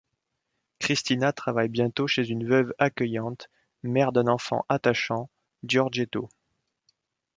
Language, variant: French, Français de métropole